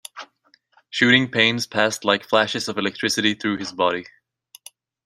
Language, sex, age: English, male, 19-29